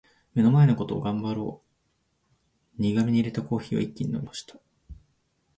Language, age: Japanese, 19-29